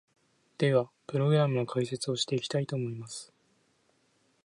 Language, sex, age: Japanese, male, 19-29